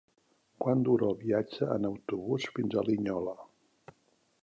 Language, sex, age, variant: Catalan, male, 70-79, Central